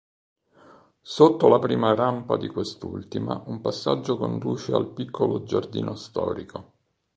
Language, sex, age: Italian, male, 50-59